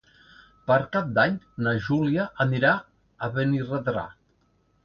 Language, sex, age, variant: Catalan, male, 50-59, Central